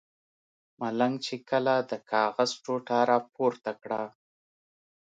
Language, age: Pashto, 30-39